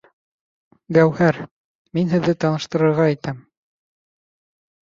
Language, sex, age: Bashkir, male, 19-29